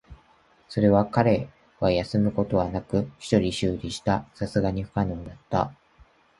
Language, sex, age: Japanese, male, 19-29